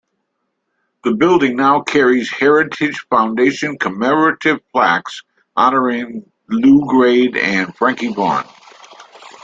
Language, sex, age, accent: English, male, 60-69, United States English